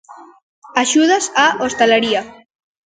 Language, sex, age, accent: Galician, female, 40-49, Central (gheada)